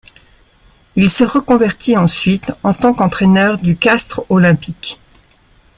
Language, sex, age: French, male, 60-69